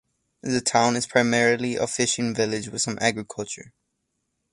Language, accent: English, United States English